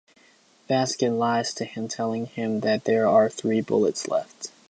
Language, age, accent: English, under 19, United States English